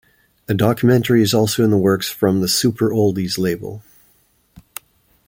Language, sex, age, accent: English, male, 50-59, Canadian English